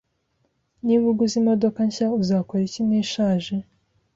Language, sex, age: Kinyarwanda, female, 19-29